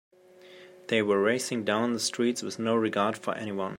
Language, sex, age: English, male, 19-29